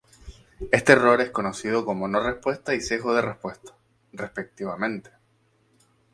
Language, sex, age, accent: Spanish, male, 19-29, España: Islas Canarias